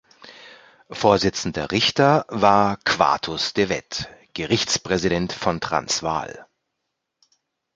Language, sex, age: German, male, 40-49